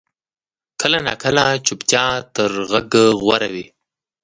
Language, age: Pashto, 19-29